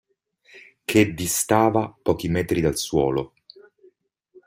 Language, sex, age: Italian, male, 40-49